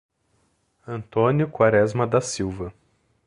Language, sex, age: Portuguese, male, 30-39